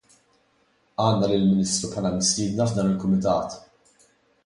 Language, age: Maltese, 19-29